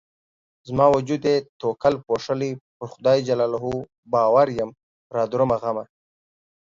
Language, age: Pashto, 19-29